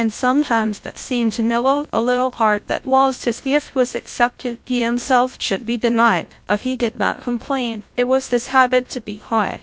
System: TTS, GlowTTS